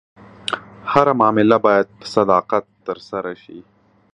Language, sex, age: Pashto, male, 19-29